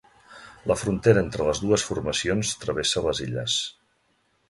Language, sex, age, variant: Catalan, male, 40-49, Central